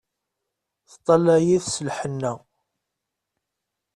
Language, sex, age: Kabyle, male, 30-39